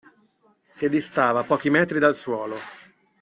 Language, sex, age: Italian, male, 40-49